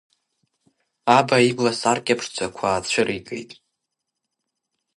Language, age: Abkhazian, under 19